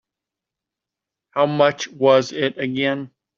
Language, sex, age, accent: English, male, 50-59, United States English